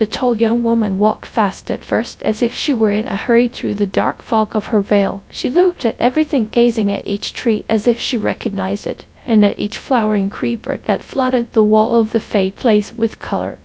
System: TTS, GradTTS